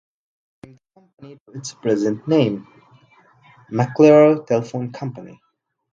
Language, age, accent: English, 19-29, India and South Asia (India, Pakistan, Sri Lanka)